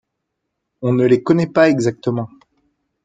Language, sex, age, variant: French, male, 30-39, Français de métropole